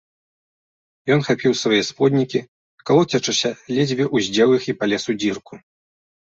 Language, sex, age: Belarusian, male, 30-39